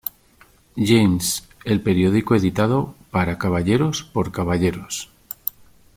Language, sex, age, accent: Spanish, male, 60-69, España: Centro-Sur peninsular (Madrid, Toledo, Castilla-La Mancha)